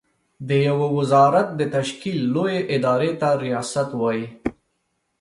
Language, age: Pashto, 30-39